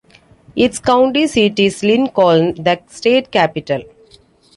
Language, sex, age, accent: English, female, 40-49, India and South Asia (India, Pakistan, Sri Lanka)